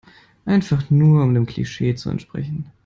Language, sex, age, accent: German, male, 19-29, Deutschland Deutsch